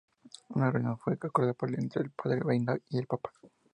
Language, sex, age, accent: Spanish, male, 19-29, México